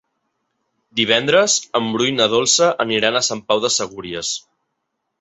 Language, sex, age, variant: Catalan, male, 19-29, Central